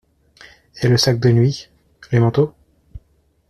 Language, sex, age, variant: French, male, 30-39, Français de métropole